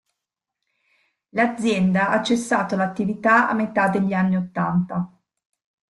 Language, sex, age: Italian, female, 40-49